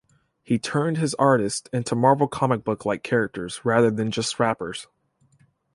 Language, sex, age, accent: English, male, 19-29, United States English